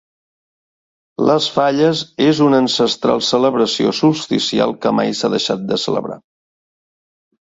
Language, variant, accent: Catalan, Central, central